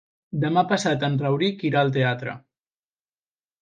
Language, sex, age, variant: Catalan, male, under 19, Central